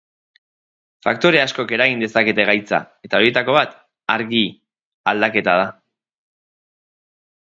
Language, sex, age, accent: Basque, male, 30-39, Erdialdekoa edo Nafarra (Gipuzkoa, Nafarroa)